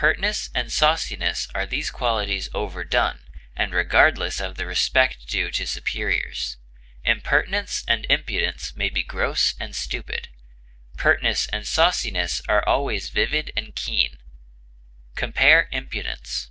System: none